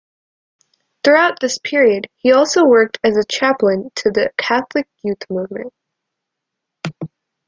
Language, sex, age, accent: English, female, under 19, United States English